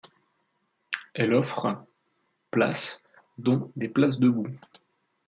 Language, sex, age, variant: French, male, 30-39, Français de métropole